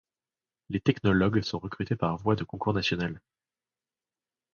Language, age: French, 30-39